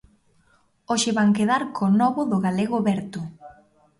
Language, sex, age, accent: Galician, female, 19-29, Normativo (estándar)